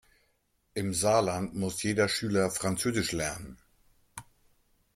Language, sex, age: German, male, 50-59